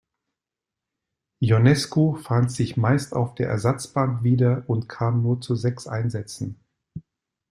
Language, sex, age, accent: German, male, 50-59, Deutschland Deutsch